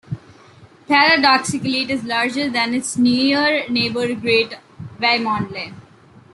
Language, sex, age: English, female, under 19